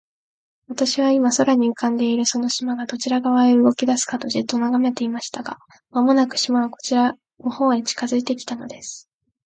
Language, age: Japanese, 19-29